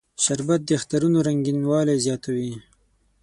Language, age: Pashto, 19-29